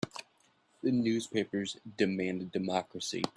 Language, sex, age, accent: English, male, 30-39, United States English